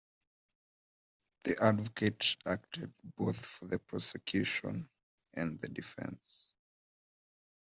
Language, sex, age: English, male, 19-29